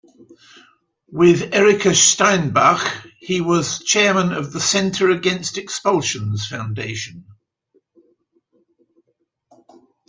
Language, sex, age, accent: English, male, 70-79, England English